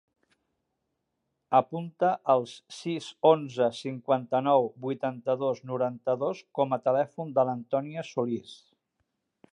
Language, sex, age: Catalan, male, 60-69